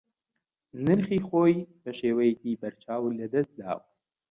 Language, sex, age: Central Kurdish, male, 19-29